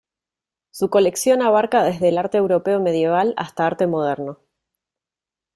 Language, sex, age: Spanish, female, 30-39